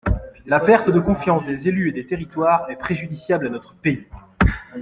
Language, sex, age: French, male, 19-29